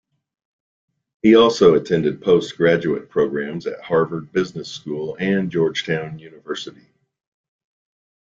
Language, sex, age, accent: English, male, 40-49, United States English